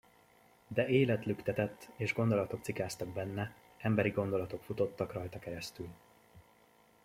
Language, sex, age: Hungarian, male, 19-29